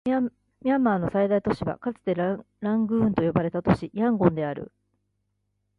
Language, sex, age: Japanese, female, 40-49